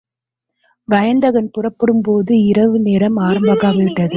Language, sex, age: Tamil, female, 30-39